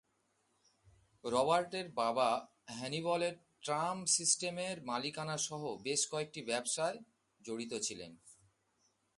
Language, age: Bengali, 40-49